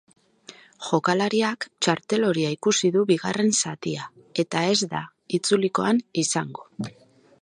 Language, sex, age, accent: Basque, female, 40-49, Mendebalekoa (Araba, Bizkaia, Gipuzkoako mendebaleko herri batzuk)